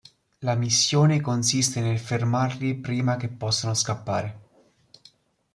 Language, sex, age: Italian, male, 19-29